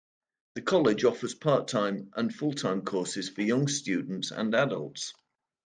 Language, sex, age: English, male, 50-59